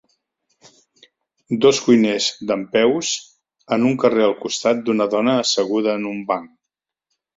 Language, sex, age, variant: Catalan, male, 60-69, Septentrional